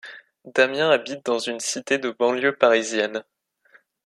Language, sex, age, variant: French, male, under 19, Français de métropole